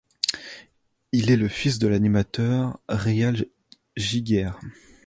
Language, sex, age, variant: French, male, 19-29, Français de métropole